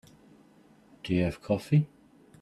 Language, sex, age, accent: English, male, 30-39, England English